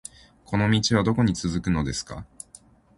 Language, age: Japanese, 19-29